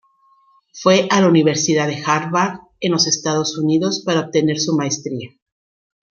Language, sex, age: Spanish, female, 50-59